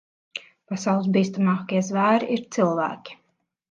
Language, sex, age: Latvian, female, 30-39